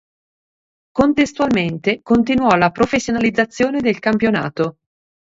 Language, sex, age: Italian, female, 40-49